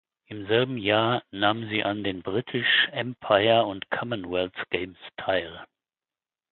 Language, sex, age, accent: German, male, 60-69, Deutschland Deutsch